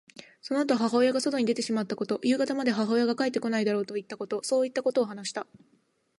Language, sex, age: Japanese, female, 19-29